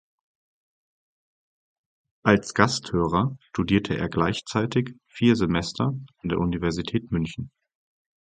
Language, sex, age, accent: German, male, 30-39, Deutschland Deutsch